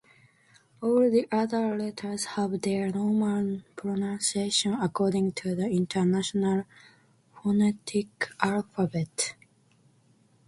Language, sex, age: English, female, 19-29